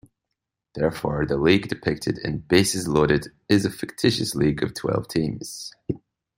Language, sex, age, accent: English, male, 40-49, Scottish English